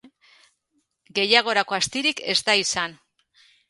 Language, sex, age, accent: Basque, female, 40-49, Mendebalekoa (Araba, Bizkaia, Gipuzkoako mendebaleko herri batzuk)